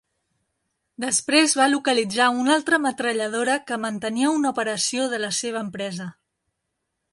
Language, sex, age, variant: Catalan, female, 40-49, Central